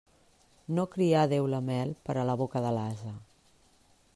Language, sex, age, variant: Catalan, female, 50-59, Central